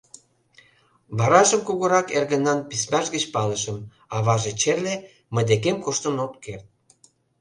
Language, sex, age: Mari, male, 50-59